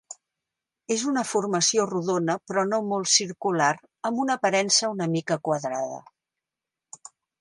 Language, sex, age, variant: Catalan, female, 60-69, Central